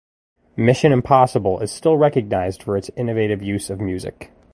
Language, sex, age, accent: English, male, 19-29, United States English